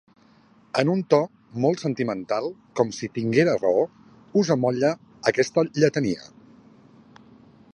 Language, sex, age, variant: Catalan, male, 50-59, Central